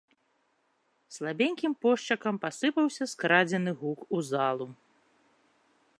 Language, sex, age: Belarusian, female, 30-39